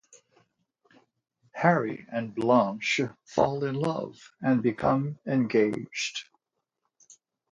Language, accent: English, United States English